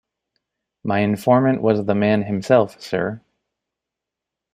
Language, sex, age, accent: English, male, 30-39, Canadian English